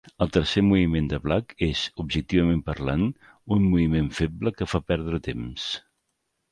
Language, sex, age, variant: Catalan, male, 50-59, Central